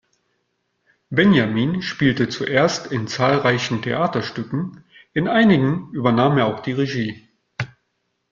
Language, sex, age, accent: German, male, 40-49, Deutschland Deutsch